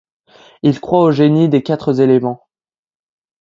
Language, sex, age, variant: French, male, under 19, Français de métropole